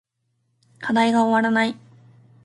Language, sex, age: Japanese, female, 19-29